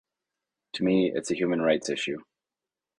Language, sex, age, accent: English, male, 30-39, Canadian English